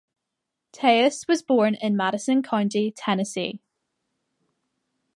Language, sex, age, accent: English, female, under 19, Irish English